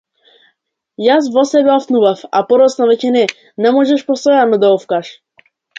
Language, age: Macedonian, 40-49